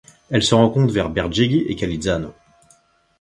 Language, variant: French, Français de métropole